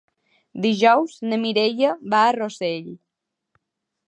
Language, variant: Catalan, Balear